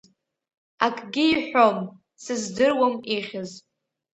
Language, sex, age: Abkhazian, female, under 19